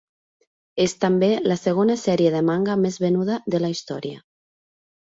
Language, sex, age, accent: Catalan, female, 19-29, central; nord-occidental